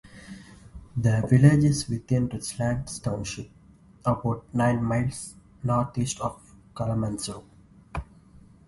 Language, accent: English, India and South Asia (India, Pakistan, Sri Lanka)